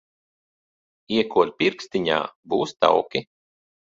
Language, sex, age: Latvian, male, 40-49